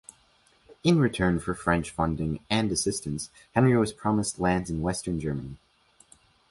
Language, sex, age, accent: English, male, under 19, Canadian English